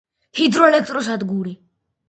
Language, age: Georgian, under 19